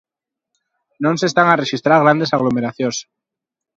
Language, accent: Galician, Normativo (estándar)